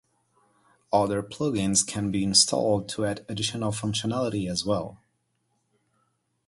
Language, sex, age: English, male, 30-39